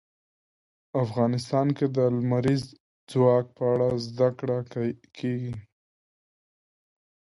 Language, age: Pashto, 19-29